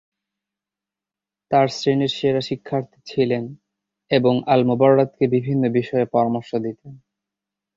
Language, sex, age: Bengali, male, 19-29